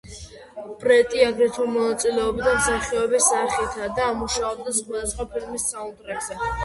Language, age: Georgian, under 19